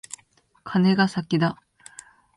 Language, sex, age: Japanese, female, 19-29